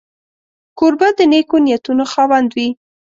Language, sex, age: Pashto, female, 19-29